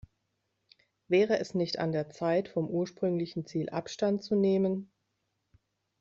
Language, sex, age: German, female, 30-39